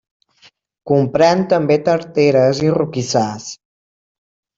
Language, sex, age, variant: Catalan, male, 30-39, Septentrional